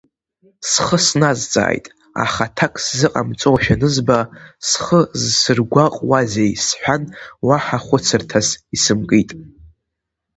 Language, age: Abkhazian, under 19